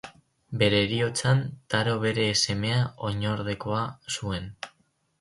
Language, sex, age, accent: Basque, male, under 19, Mendebalekoa (Araba, Bizkaia, Gipuzkoako mendebaleko herri batzuk)